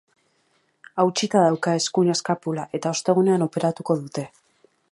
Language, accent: Basque, Mendebalekoa (Araba, Bizkaia, Gipuzkoako mendebaleko herri batzuk)